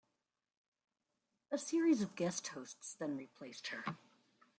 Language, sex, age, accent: English, female, 50-59, United States English